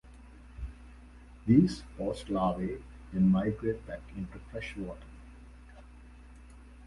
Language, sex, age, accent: English, male, 19-29, India and South Asia (India, Pakistan, Sri Lanka)